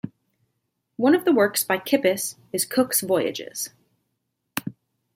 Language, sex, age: English, female, 19-29